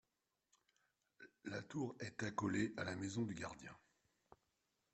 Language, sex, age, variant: French, male, 50-59, Français de métropole